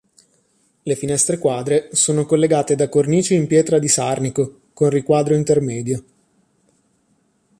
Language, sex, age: Italian, male, 30-39